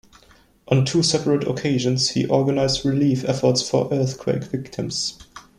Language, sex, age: English, male, 19-29